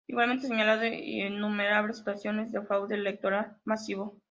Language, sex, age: Spanish, female, 19-29